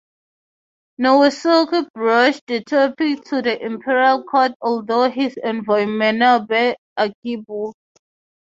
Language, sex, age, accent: English, female, 19-29, Southern African (South Africa, Zimbabwe, Namibia)